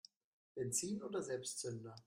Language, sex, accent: German, male, Deutschland Deutsch